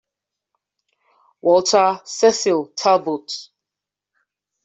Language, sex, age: English, female, 30-39